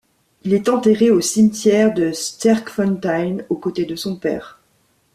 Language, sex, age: French, female, 40-49